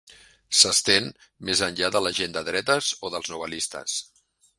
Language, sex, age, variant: Catalan, male, 50-59, Central